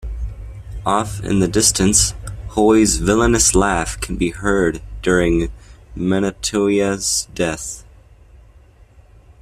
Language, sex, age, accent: English, male, under 19, United States English